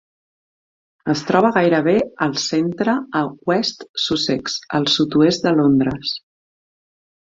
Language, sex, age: Catalan, female, 40-49